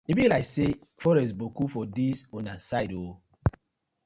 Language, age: Nigerian Pidgin, 40-49